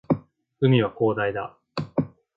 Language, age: Japanese, 19-29